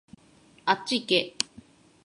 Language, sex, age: Japanese, female, 30-39